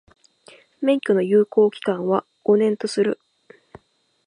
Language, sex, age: Japanese, female, 19-29